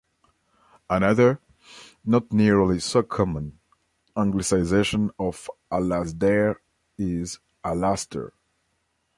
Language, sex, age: English, male, 19-29